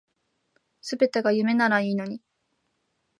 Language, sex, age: Japanese, female, 19-29